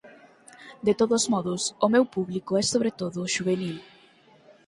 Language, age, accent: Galician, 19-29, Normativo (estándar)